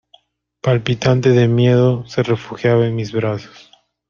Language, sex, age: Spanish, male, 19-29